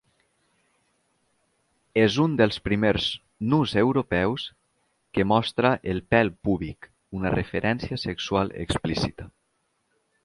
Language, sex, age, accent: Catalan, male, 19-29, valencià; valencià meridional